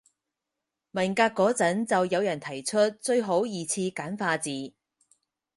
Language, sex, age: Cantonese, female, 30-39